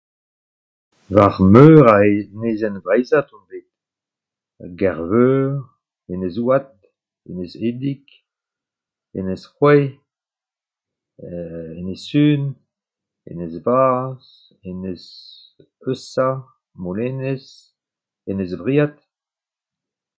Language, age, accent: Breton, 70-79, Leoneg